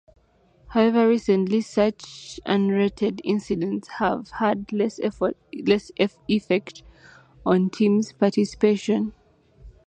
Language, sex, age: English, female, 30-39